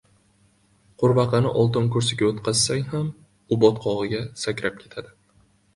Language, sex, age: Uzbek, male, 19-29